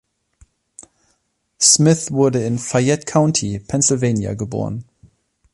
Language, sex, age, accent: German, male, 30-39, Deutschland Deutsch